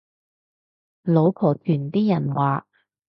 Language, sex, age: Cantonese, female, 30-39